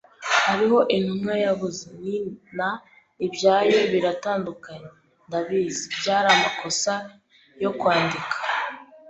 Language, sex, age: Kinyarwanda, female, 19-29